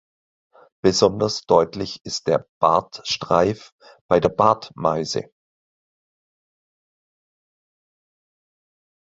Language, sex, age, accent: German, male, 50-59, Deutschland Deutsch